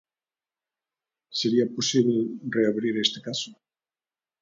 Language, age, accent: Galician, 50-59, Central (gheada)